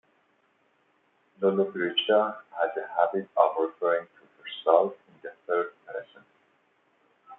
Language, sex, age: English, male, 30-39